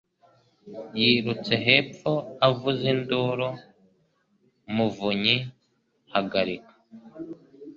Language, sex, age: Kinyarwanda, male, 19-29